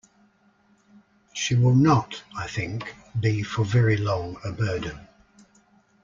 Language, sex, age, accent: English, male, 60-69, Australian English